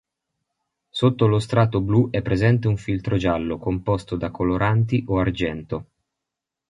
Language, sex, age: Italian, male, 19-29